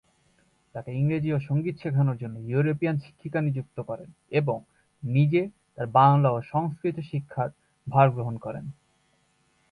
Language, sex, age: Bengali, male, 19-29